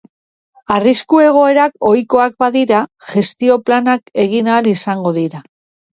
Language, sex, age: Basque, female, 50-59